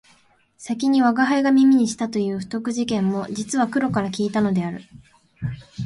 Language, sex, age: Japanese, female, 19-29